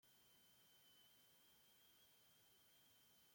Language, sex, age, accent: Spanish, male, 40-49, España: Centro-Sur peninsular (Madrid, Toledo, Castilla-La Mancha)